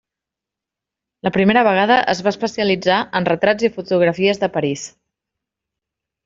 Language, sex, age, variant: Catalan, female, 30-39, Central